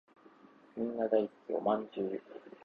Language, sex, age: Japanese, male, 19-29